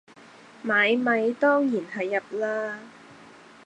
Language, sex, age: Cantonese, female, 19-29